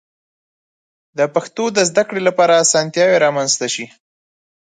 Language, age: Pashto, 30-39